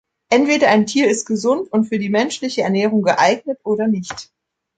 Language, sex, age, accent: German, female, 19-29, Deutschland Deutsch